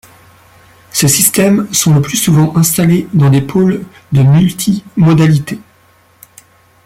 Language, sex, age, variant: French, male, 40-49, Français de métropole